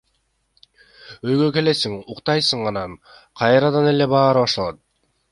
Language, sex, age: Kyrgyz, male, 19-29